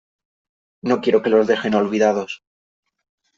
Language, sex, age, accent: Spanish, male, 19-29, España: Centro-Sur peninsular (Madrid, Toledo, Castilla-La Mancha)